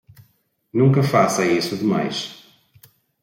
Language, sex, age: Portuguese, male, 40-49